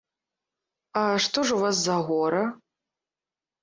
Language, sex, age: Belarusian, female, 30-39